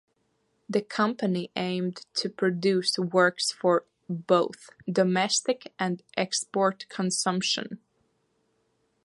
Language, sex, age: English, female, 19-29